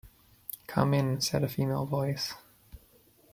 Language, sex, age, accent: English, male, 30-39, United States English